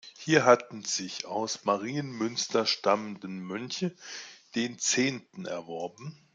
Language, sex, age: German, male, 50-59